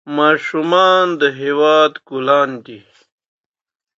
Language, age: Pashto, 30-39